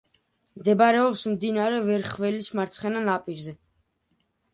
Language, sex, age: Georgian, male, under 19